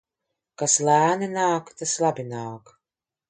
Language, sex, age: Latvian, female, 40-49